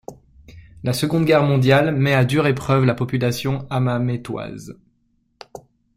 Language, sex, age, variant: French, male, 40-49, Français de métropole